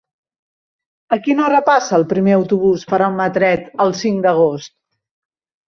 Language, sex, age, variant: Catalan, female, 50-59, Central